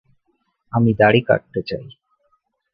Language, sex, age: Bengali, male, 19-29